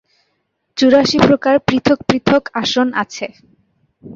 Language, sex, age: Bengali, female, 19-29